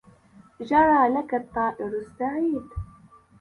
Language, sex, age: Arabic, female, under 19